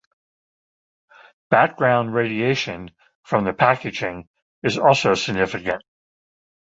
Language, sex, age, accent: English, male, 70-79, England English